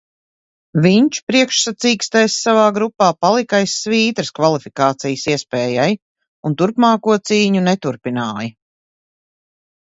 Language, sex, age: Latvian, female, 40-49